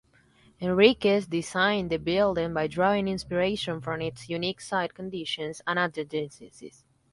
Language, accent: English, United States English